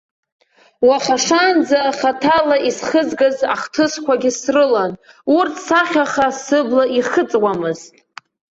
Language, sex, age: Abkhazian, female, under 19